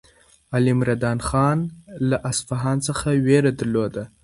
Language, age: Pashto, under 19